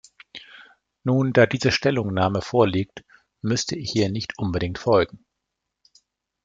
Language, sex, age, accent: German, male, 40-49, Deutschland Deutsch